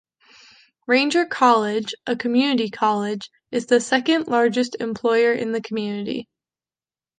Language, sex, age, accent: English, female, 19-29, United States English